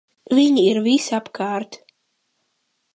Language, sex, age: Latvian, male, under 19